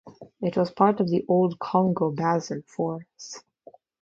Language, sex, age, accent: English, female, 19-29, United States English